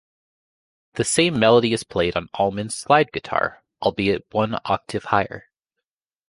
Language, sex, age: English, female, 19-29